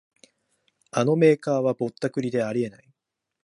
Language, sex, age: Japanese, male, 19-29